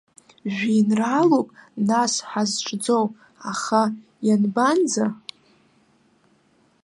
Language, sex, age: Abkhazian, female, under 19